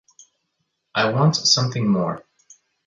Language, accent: English, Canadian English